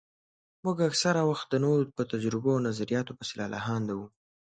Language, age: Pashto, under 19